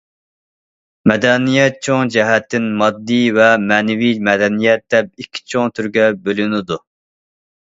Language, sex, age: Uyghur, male, 30-39